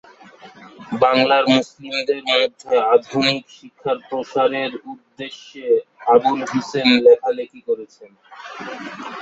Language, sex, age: Bengali, male, 19-29